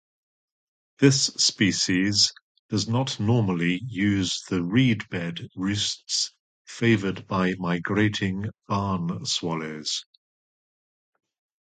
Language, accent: English, England English